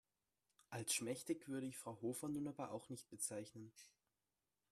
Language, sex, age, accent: German, male, under 19, Deutschland Deutsch